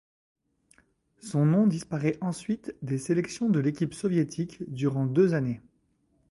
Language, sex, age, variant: French, male, 40-49, Français de métropole